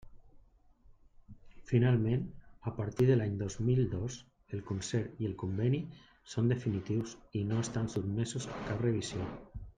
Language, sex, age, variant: Catalan, male, 50-59, Central